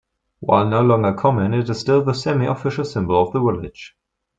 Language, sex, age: English, male, 19-29